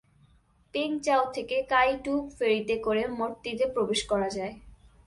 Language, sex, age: Bengali, female, 19-29